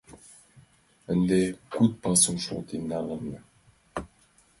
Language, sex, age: Mari, male, under 19